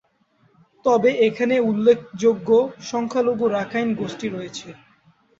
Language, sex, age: Bengali, male, 19-29